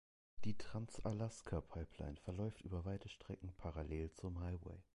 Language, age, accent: German, under 19, Deutschland Deutsch